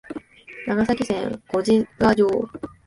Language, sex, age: Japanese, female, 19-29